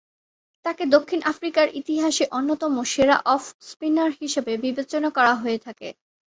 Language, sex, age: Bengali, female, 19-29